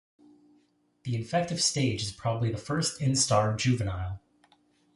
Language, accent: English, Canadian English